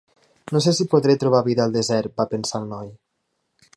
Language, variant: Catalan, Nord-Occidental